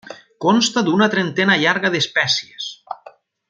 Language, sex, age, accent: Catalan, male, 40-49, valencià